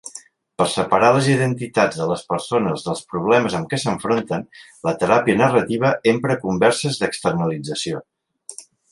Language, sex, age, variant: Catalan, male, 40-49, Central